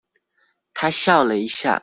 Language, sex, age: Chinese, female, 19-29